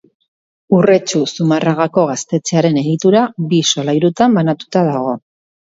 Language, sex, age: Basque, female, 40-49